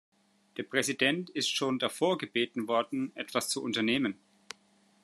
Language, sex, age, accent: German, male, 30-39, Deutschland Deutsch